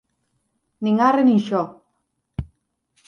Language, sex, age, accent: Galician, female, 30-39, Atlántico (seseo e gheada)